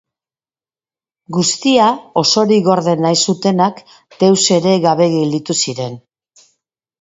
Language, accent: Basque, Mendebalekoa (Araba, Bizkaia, Gipuzkoako mendebaleko herri batzuk)